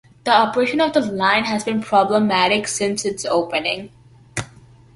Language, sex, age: English, female, under 19